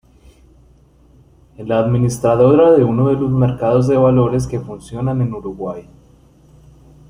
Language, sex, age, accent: Spanish, male, 19-29, Andino-Pacífico: Colombia, Perú, Ecuador, oeste de Bolivia y Venezuela andina